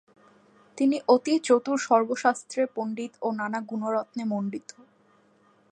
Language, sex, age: Bengali, female, 19-29